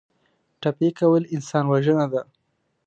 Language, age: Pashto, 19-29